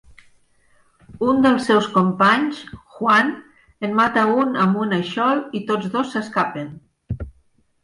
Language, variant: Catalan, Nord-Occidental